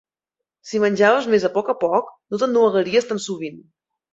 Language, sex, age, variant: Catalan, female, 30-39, Central